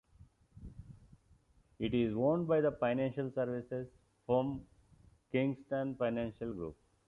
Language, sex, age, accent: English, male, 50-59, India and South Asia (India, Pakistan, Sri Lanka)